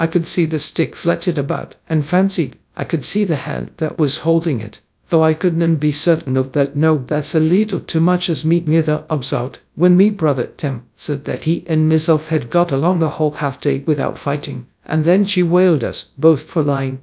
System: TTS, GradTTS